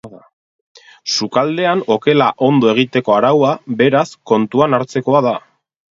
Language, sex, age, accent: Basque, male, 30-39, Erdialdekoa edo Nafarra (Gipuzkoa, Nafarroa)